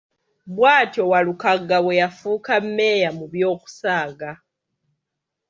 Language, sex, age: Ganda, female, 19-29